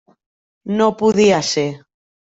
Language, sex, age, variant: Catalan, female, 40-49, Central